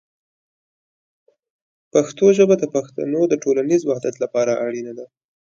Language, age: Pashto, 19-29